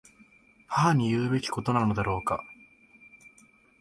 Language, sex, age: Japanese, male, 19-29